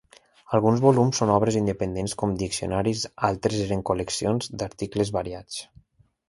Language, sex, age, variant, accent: Catalan, male, 19-29, Valencià meridional, valencià